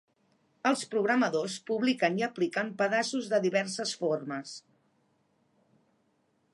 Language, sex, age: Catalan, female, 40-49